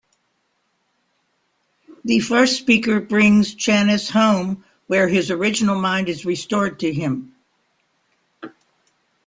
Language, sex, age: English, female, 70-79